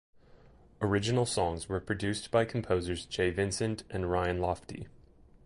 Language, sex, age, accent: English, male, 30-39, United States English